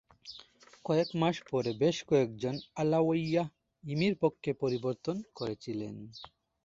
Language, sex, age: Bengali, male, 19-29